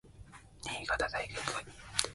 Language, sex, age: Japanese, male, 19-29